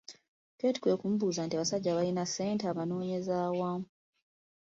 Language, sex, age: Ganda, female, 30-39